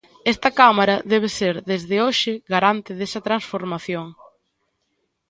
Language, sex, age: Galician, female, 19-29